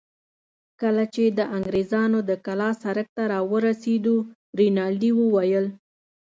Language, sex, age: Pashto, female, 30-39